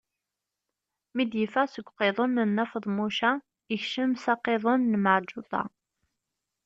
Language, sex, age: Kabyle, female, 19-29